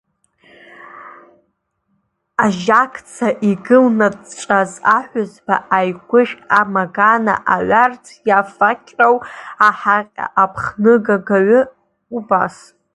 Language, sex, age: Abkhazian, female, 30-39